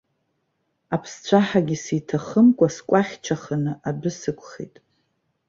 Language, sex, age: Abkhazian, female, 40-49